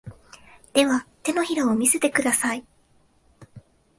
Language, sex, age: Japanese, female, 19-29